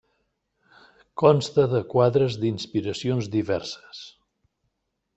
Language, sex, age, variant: Catalan, male, 60-69, Central